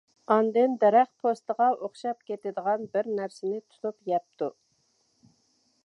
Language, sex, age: Uyghur, female, 50-59